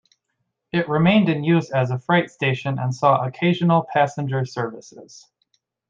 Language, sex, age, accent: English, male, 19-29, United States English